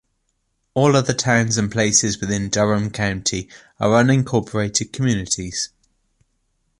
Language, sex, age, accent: English, male, 30-39, England English